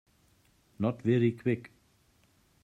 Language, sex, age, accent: English, male, 60-69, Southern African (South Africa, Zimbabwe, Namibia)